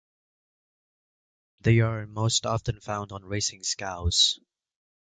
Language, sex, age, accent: English, male, 19-29, United States English